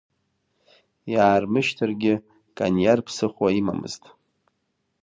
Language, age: Abkhazian, 30-39